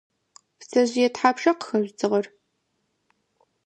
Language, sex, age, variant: Adyghe, female, 19-29, Адыгабзэ (Кирил, пстэумэ зэдыряе)